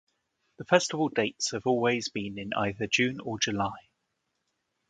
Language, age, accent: English, 19-29, England English